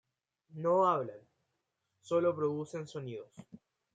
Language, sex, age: Spanish, male, 19-29